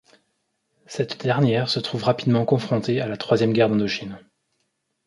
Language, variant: French, Français de métropole